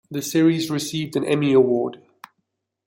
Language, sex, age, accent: English, female, 40-49, Southern African (South Africa, Zimbabwe, Namibia)